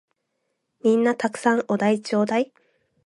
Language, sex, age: Japanese, female, 19-29